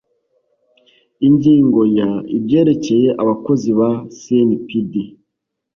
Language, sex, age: Kinyarwanda, male, 40-49